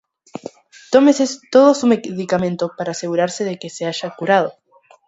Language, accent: Spanish, Rioplatense: Argentina, Uruguay, este de Bolivia, Paraguay